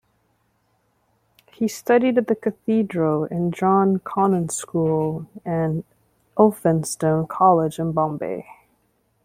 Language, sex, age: English, female, 30-39